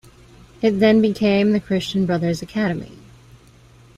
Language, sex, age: English, female, 19-29